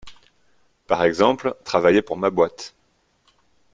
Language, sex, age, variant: French, male, 30-39, Français de métropole